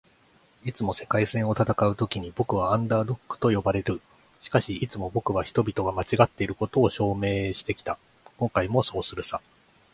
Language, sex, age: Japanese, male, 40-49